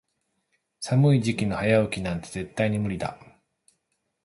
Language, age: Japanese, 40-49